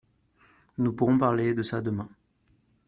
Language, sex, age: French, male, 19-29